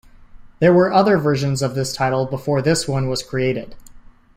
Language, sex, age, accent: English, male, 19-29, United States English